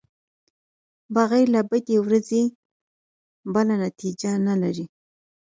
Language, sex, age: Pashto, female, 30-39